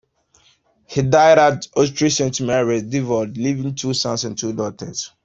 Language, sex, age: English, male, 30-39